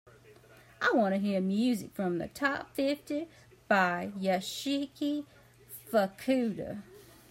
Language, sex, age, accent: English, female, 30-39, United States English